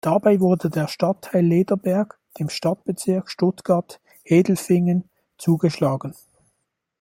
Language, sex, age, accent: German, male, 19-29, Schweizerdeutsch